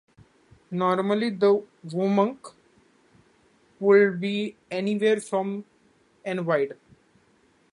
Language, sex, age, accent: English, male, 19-29, India and South Asia (India, Pakistan, Sri Lanka)